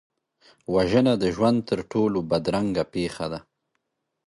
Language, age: Pashto, 30-39